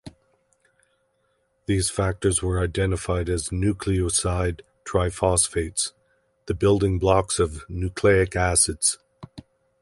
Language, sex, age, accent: English, male, 50-59, Canadian English